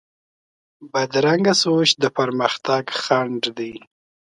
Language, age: Pashto, 19-29